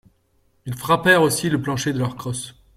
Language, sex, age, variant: French, male, 30-39, Français de métropole